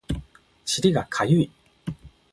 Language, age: Japanese, 19-29